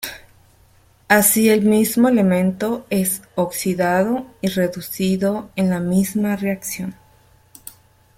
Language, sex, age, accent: Spanish, female, 30-39, México